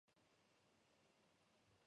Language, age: English, 19-29